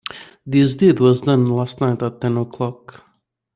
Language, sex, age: English, male, 19-29